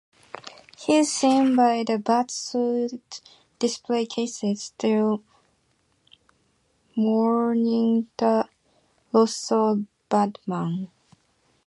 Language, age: English, 19-29